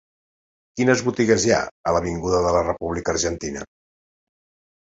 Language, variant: Catalan, Central